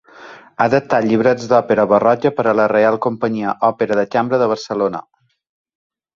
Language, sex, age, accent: Catalan, male, 40-49, balear; central